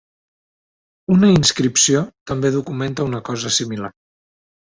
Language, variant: Catalan, Central